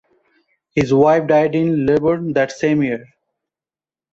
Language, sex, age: English, male, 30-39